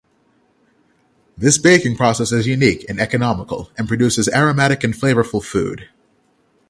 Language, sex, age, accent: English, male, 30-39, United States English; England English